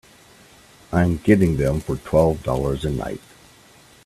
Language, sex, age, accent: English, male, 40-49, United States English